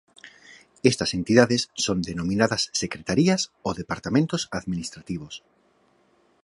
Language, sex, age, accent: Spanish, male, 40-49, España: Norte peninsular (Asturias, Castilla y León, Cantabria, País Vasco, Navarra, Aragón, La Rioja, Guadalajara, Cuenca)